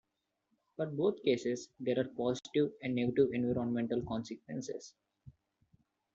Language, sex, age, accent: English, male, 19-29, India and South Asia (India, Pakistan, Sri Lanka)